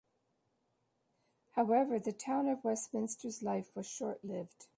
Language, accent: English, Canadian English